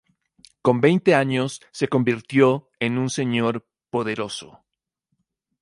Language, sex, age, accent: Spanish, male, 30-39, Andino-Pacífico: Colombia, Perú, Ecuador, oeste de Bolivia y Venezuela andina